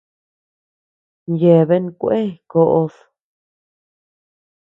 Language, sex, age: Tepeuxila Cuicatec, female, 19-29